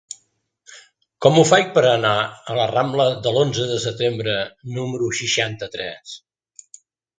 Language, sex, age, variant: Catalan, male, 60-69, Central